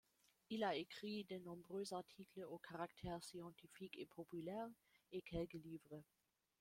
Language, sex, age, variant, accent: French, female, 30-39, Français d'Europe, Français d’Allemagne